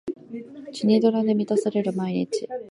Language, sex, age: Japanese, female, 19-29